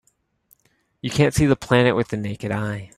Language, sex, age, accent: English, male, 30-39, United States English